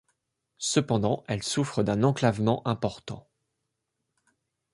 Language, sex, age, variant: French, male, 30-39, Français de métropole